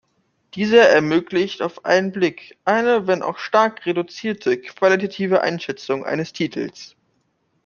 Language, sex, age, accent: German, male, under 19, Deutschland Deutsch